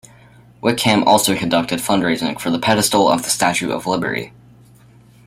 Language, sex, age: English, male, under 19